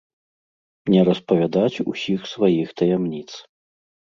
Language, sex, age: Belarusian, male, 40-49